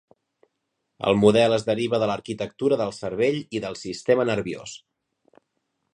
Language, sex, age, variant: Catalan, male, 30-39, Central